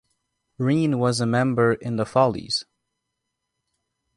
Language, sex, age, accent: English, male, 19-29, United States English